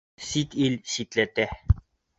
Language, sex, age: Bashkir, male, 19-29